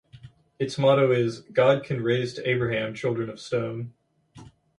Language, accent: English, United States English